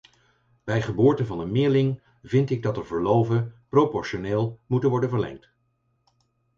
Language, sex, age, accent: Dutch, male, 50-59, Nederlands Nederlands